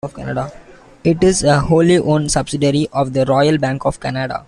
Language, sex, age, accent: English, male, 19-29, India and South Asia (India, Pakistan, Sri Lanka)